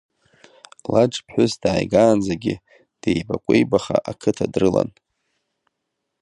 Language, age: Abkhazian, 30-39